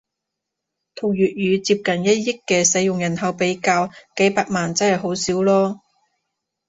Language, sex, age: Cantonese, female, 19-29